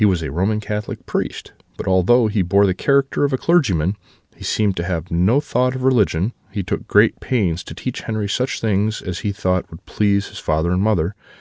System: none